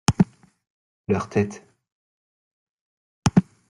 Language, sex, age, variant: French, male, 19-29, Français de métropole